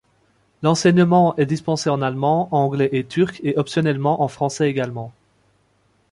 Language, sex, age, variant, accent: French, male, 19-29, Français d'Europe, Français de Belgique